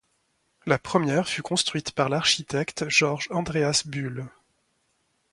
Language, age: French, 40-49